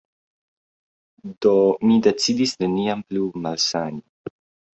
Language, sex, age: Esperanto, male, 19-29